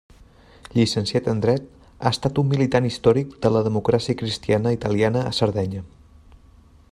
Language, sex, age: Catalan, male, 30-39